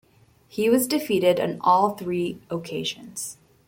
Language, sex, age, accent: English, female, 19-29, United States English